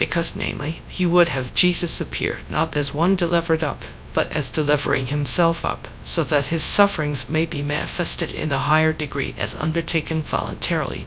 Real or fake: fake